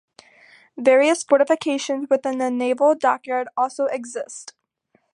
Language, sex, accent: English, female, United States English